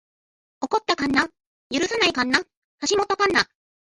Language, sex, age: Japanese, female, 30-39